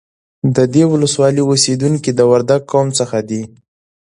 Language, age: Pashto, 19-29